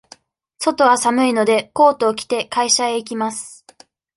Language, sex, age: Japanese, female, 19-29